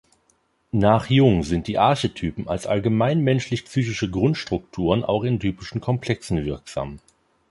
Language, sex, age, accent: German, male, 30-39, Deutschland Deutsch